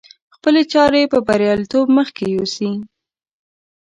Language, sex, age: Pashto, female, under 19